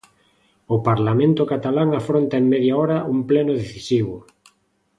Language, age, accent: Galician, 40-49, Normativo (estándar)